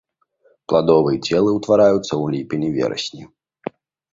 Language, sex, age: Belarusian, male, 19-29